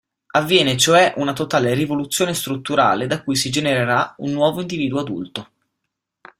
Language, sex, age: Italian, male, 19-29